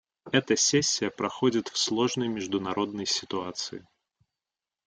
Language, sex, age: Russian, male, 30-39